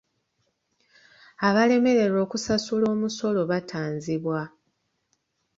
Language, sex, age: Ganda, female, 30-39